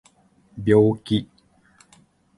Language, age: Japanese, 60-69